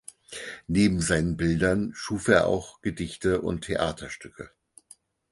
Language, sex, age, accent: German, male, 50-59, Deutschland Deutsch